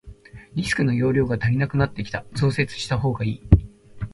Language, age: Japanese, 19-29